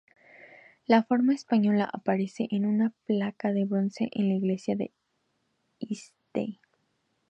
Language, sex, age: Spanish, female, 19-29